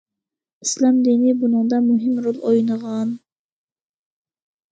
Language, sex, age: Uyghur, female, 19-29